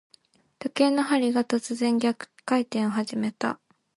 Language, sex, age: Japanese, female, 19-29